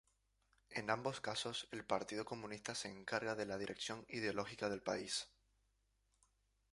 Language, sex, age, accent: Spanish, male, 19-29, España: Islas Canarias